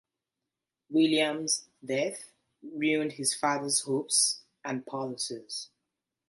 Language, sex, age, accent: English, female, 30-39, England English